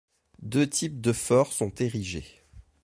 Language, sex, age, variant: French, male, 30-39, Français de métropole